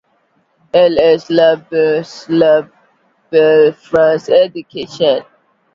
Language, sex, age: French, female, 19-29